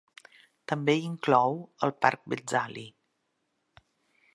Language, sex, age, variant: Catalan, female, 50-59, Central